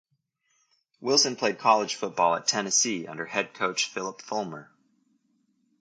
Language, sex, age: English, male, 30-39